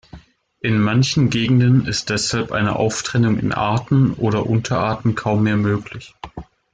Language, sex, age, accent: German, male, 30-39, Deutschland Deutsch